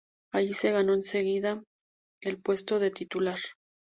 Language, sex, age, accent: Spanish, female, 30-39, México